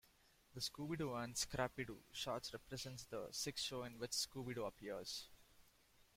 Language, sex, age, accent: English, male, 19-29, India and South Asia (India, Pakistan, Sri Lanka)